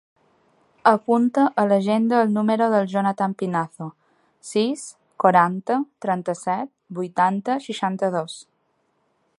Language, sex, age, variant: Catalan, female, 19-29, Balear